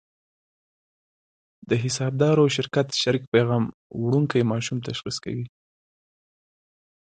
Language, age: Pashto, 19-29